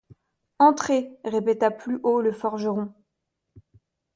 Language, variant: French, Français de métropole